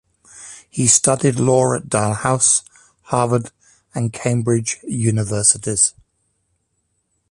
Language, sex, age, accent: English, male, 60-69, England English